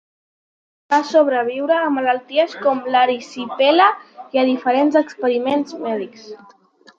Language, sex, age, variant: Catalan, male, under 19, Central